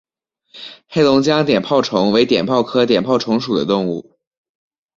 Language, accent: Chinese, 出生地：辽宁省